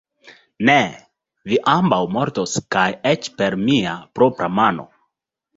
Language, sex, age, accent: Esperanto, male, 19-29, Internacia